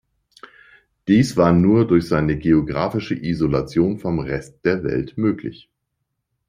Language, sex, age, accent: German, male, 40-49, Deutschland Deutsch